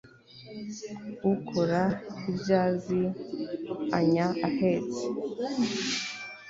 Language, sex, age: Kinyarwanda, female, 19-29